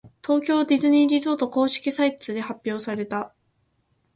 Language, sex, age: Japanese, female, 19-29